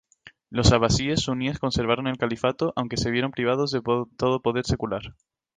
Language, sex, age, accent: Spanish, male, 19-29, España: Islas Canarias